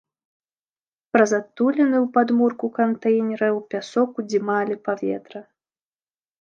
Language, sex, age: Belarusian, female, 19-29